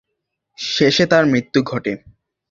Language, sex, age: Bengali, male, under 19